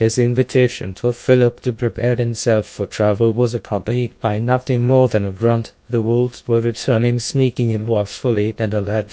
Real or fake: fake